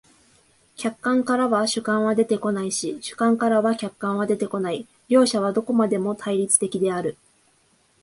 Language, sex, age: Japanese, female, 19-29